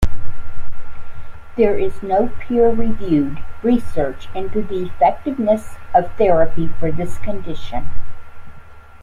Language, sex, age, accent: English, female, 70-79, United States English